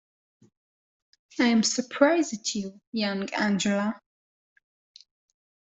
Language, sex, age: English, female, 19-29